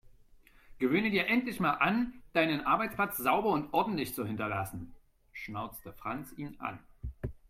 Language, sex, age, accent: German, male, 30-39, Deutschland Deutsch